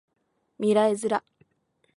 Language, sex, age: Japanese, female, 19-29